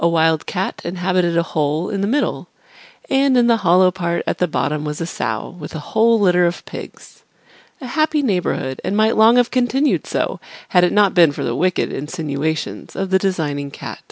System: none